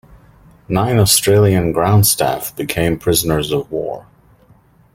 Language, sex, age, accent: English, male, 40-49, United States English